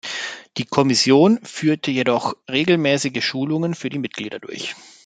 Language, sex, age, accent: German, male, 30-39, Deutschland Deutsch